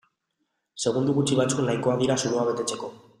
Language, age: Basque, 19-29